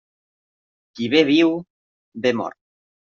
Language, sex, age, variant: Catalan, male, 19-29, Central